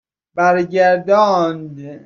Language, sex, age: Persian, male, 30-39